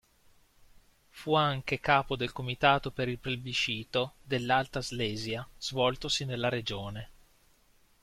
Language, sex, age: Italian, male, 30-39